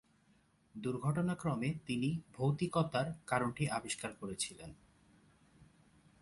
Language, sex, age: Bengali, male, 19-29